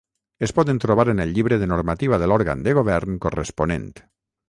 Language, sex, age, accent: Catalan, male, 40-49, valencià